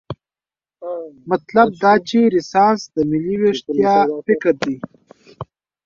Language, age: Pashto, 30-39